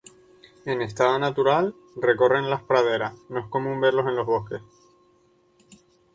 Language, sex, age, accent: Spanish, male, 19-29, España: Islas Canarias